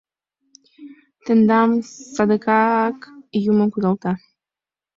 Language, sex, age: Mari, female, 19-29